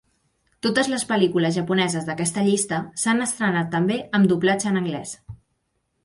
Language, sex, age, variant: Catalan, female, 19-29, Central